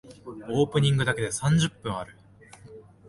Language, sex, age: Japanese, male, 19-29